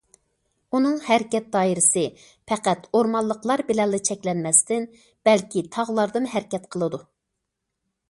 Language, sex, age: Uyghur, female, 40-49